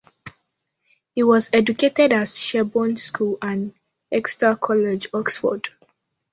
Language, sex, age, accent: English, female, under 19, Southern African (South Africa, Zimbabwe, Namibia)